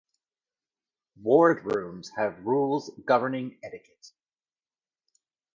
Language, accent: English, United States English